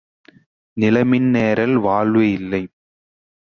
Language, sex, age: Tamil, male, 19-29